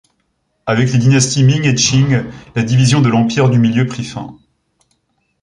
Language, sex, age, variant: French, male, 19-29, Français de métropole